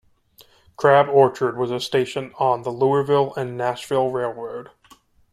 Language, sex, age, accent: English, male, 30-39, United States English